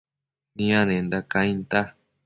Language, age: Matsés, under 19